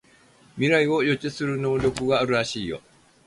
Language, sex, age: Japanese, male, 70-79